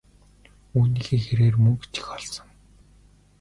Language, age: Mongolian, 19-29